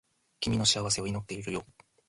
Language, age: Japanese, 19-29